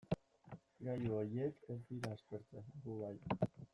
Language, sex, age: Basque, male, 19-29